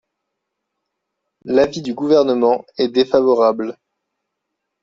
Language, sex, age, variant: French, male, 19-29, Français de métropole